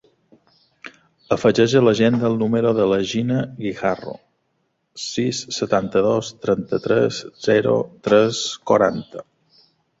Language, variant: Catalan, Balear